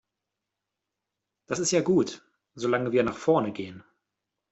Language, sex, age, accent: German, male, 30-39, Deutschland Deutsch